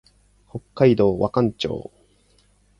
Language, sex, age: Japanese, male, 40-49